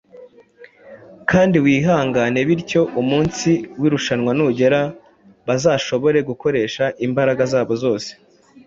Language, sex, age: Kinyarwanda, male, 19-29